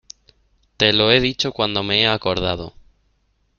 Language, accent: Spanish, España: Norte peninsular (Asturias, Castilla y León, Cantabria, País Vasco, Navarra, Aragón, La Rioja, Guadalajara, Cuenca)